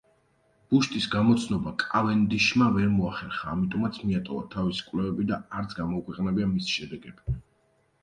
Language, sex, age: Georgian, male, 19-29